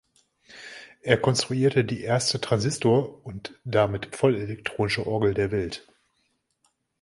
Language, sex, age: German, male, 40-49